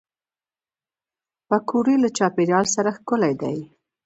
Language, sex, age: Pashto, female, 19-29